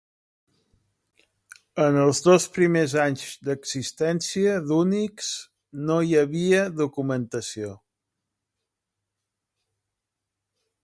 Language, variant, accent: Catalan, Central, central